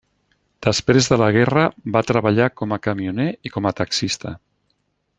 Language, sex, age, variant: Catalan, male, 60-69, Central